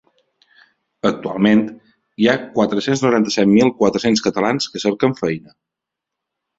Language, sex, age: Catalan, male, 30-39